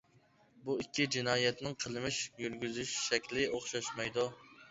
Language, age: Uyghur, 19-29